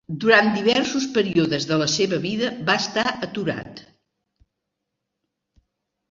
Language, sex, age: Catalan, female, 70-79